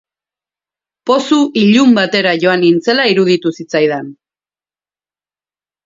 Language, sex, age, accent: Basque, female, 40-49, Erdialdekoa edo Nafarra (Gipuzkoa, Nafarroa)